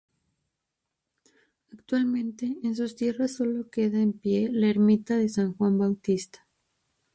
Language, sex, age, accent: Spanish, female, 19-29, México